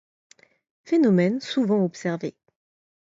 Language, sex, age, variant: French, female, 30-39, Français de métropole